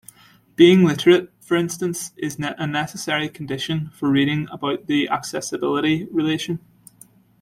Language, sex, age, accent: English, male, 19-29, Irish English